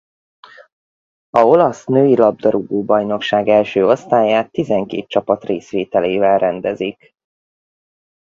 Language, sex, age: Hungarian, male, 30-39